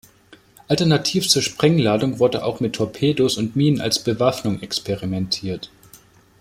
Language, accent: German, Deutschland Deutsch